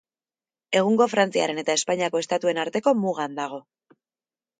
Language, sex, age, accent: Basque, female, 30-39, Erdialdekoa edo Nafarra (Gipuzkoa, Nafarroa)